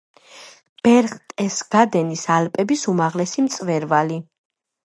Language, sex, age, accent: Georgian, female, 19-29, ჩვეულებრივი